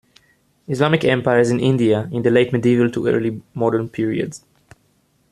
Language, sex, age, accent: English, male, 19-29, United States English